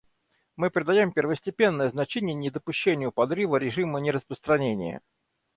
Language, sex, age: Russian, male, 30-39